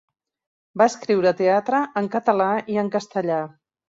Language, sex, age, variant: Catalan, female, 50-59, Central